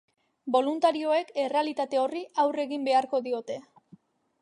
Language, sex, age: Basque, female, 19-29